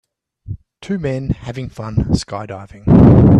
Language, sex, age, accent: English, male, 30-39, Australian English